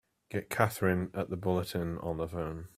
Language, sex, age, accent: English, male, 19-29, England English